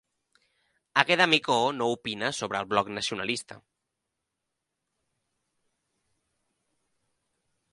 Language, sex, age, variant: Catalan, male, 19-29, Central